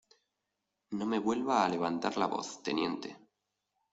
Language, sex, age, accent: Spanish, male, 19-29, España: Norte peninsular (Asturias, Castilla y León, Cantabria, País Vasco, Navarra, Aragón, La Rioja, Guadalajara, Cuenca)